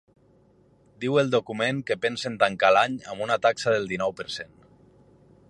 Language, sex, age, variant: Catalan, male, 30-39, Nord-Occidental